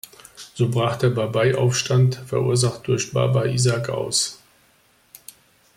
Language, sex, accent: German, male, Deutschland Deutsch